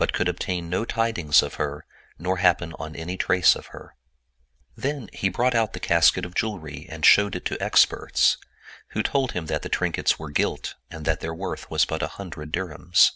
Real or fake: real